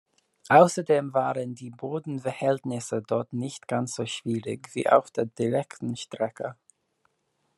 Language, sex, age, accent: German, male, 19-29, Britisches Deutsch